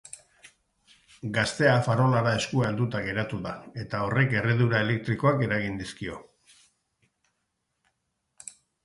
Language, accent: Basque, Erdialdekoa edo Nafarra (Gipuzkoa, Nafarroa)